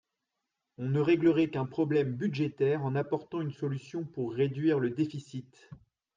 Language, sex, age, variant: French, male, 30-39, Français de métropole